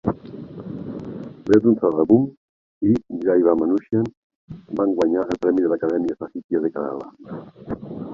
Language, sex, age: Catalan, male, 60-69